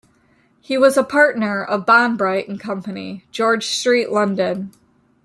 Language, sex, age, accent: English, female, 30-39, United States English